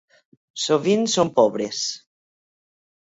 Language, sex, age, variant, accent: Catalan, female, 50-59, Valencià meridional, valencià